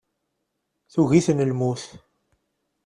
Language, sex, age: Kabyle, male, 30-39